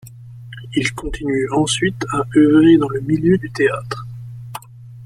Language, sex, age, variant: French, male, 19-29, Français de métropole